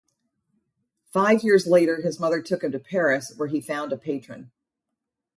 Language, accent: English, United States English